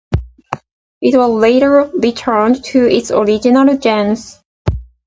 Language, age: English, 40-49